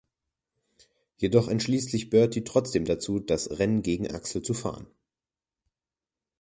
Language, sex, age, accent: German, male, under 19, Deutschland Deutsch